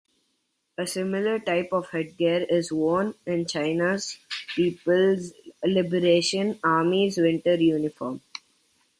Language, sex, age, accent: English, male, 40-49, India and South Asia (India, Pakistan, Sri Lanka)